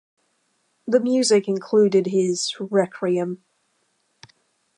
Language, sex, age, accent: English, female, 19-29, England English